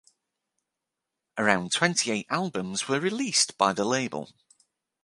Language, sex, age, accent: English, male, 30-39, England English